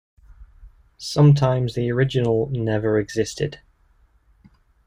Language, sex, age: English, male, 30-39